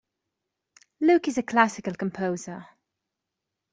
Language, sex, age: English, female, 19-29